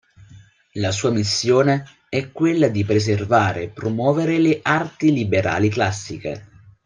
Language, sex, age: Italian, male, 19-29